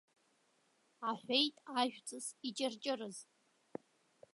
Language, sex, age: Abkhazian, female, under 19